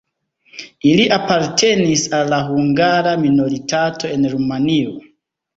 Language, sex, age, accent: Esperanto, male, 30-39, Internacia